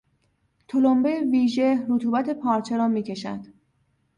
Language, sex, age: Persian, female, 30-39